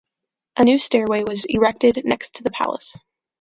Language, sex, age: English, female, 19-29